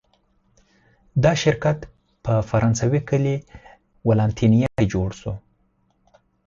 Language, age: Pashto, 30-39